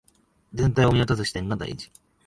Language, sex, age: Japanese, male, 19-29